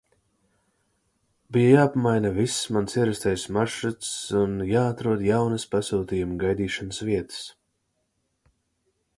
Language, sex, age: Latvian, male, 19-29